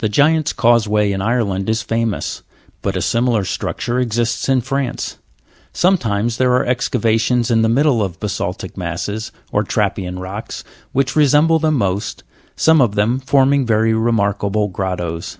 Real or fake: real